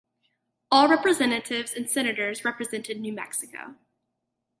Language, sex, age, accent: English, female, under 19, United States English